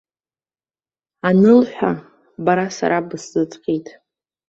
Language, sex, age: Abkhazian, female, under 19